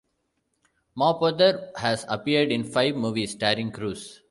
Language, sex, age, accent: English, male, 40-49, India and South Asia (India, Pakistan, Sri Lanka)